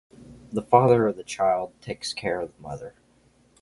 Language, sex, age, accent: English, male, under 19, United States English